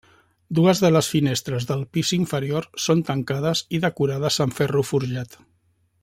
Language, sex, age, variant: Catalan, male, 50-59, Central